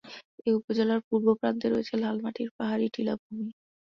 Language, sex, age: Bengali, female, 19-29